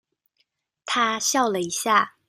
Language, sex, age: Chinese, female, 19-29